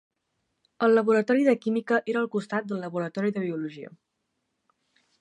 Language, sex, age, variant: Catalan, female, under 19, Central